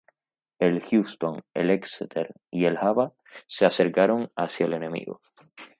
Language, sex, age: Spanish, male, 19-29